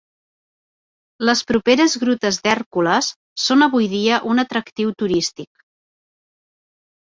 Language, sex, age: Catalan, female, 40-49